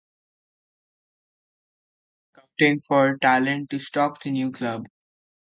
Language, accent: English, India and South Asia (India, Pakistan, Sri Lanka)